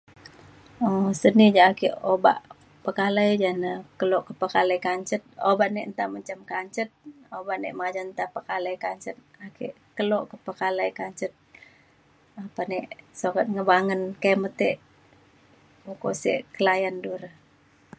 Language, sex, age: Mainstream Kenyah, female, 40-49